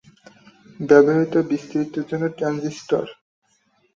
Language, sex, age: Bengali, male, 19-29